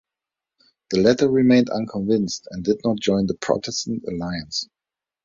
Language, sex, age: English, male, 30-39